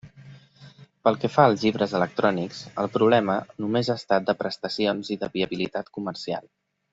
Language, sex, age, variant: Catalan, male, 30-39, Central